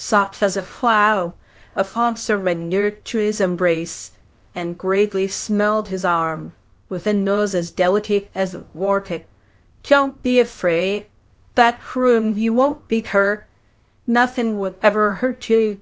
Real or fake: fake